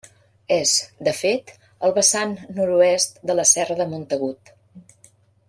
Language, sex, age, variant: Catalan, female, 50-59, Central